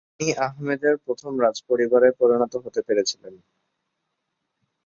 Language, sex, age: Bengali, male, 19-29